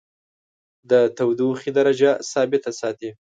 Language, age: Pashto, 19-29